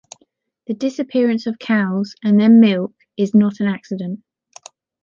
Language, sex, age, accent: English, female, 30-39, England English